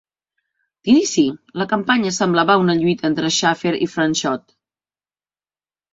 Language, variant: Catalan, Central